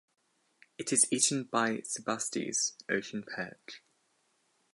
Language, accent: English, England English